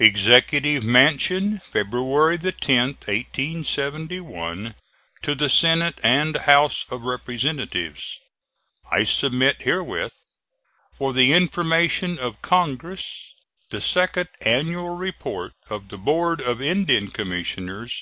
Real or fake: real